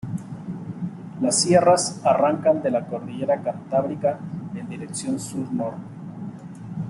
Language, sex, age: Spanish, male, 40-49